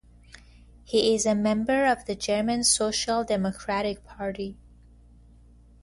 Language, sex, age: English, female, 30-39